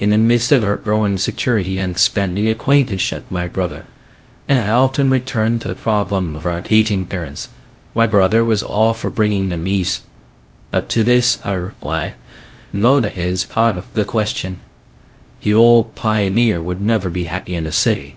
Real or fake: fake